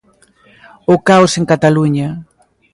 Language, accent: Galician, Oriental (común en zona oriental)